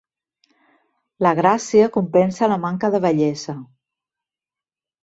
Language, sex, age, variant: Catalan, female, 50-59, Central